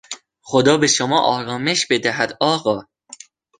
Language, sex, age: Persian, male, under 19